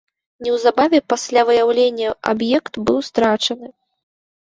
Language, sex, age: Belarusian, female, 19-29